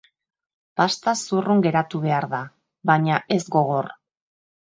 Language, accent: Basque, Mendebalekoa (Araba, Bizkaia, Gipuzkoako mendebaleko herri batzuk)